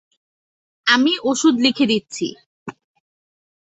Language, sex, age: Bengali, female, 19-29